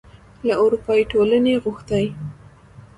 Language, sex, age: Pashto, female, 19-29